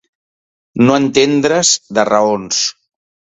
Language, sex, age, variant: Catalan, male, 40-49, Central